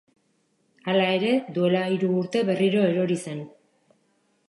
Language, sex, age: Basque, female, 40-49